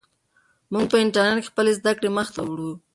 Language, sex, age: Pashto, female, 19-29